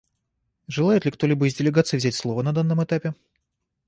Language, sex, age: Russian, male, 30-39